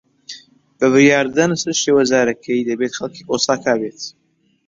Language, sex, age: Central Kurdish, male, 19-29